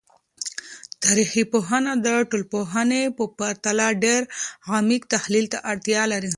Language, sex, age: Pashto, female, 19-29